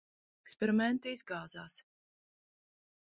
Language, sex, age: Latvian, female, 40-49